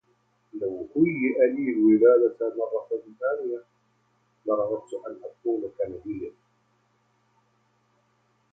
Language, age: Arabic, 40-49